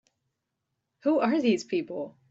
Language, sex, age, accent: English, female, 30-39, United States English